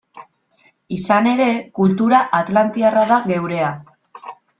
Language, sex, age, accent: Basque, female, 19-29, Mendebalekoa (Araba, Bizkaia, Gipuzkoako mendebaleko herri batzuk)